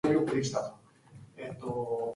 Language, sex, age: English, female, 19-29